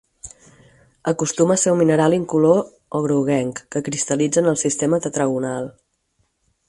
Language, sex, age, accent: Catalan, female, 40-49, estàndard